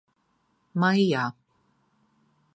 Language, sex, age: Latvian, female, 30-39